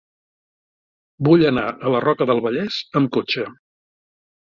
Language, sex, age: Catalan, male, 60-69